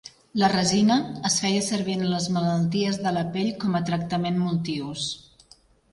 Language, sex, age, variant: Catalan, female, 40-49, Central